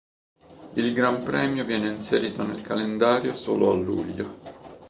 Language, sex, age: Italian, male, 50-59